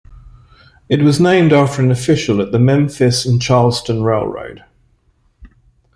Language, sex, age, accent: English, male, 50-59, England English